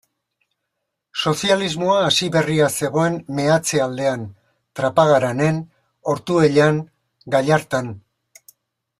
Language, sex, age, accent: Basque, male, 60-69, Mendebalekoa (Araba, Bizkaia, Gipuzkoako mendebaleko herri batzuk)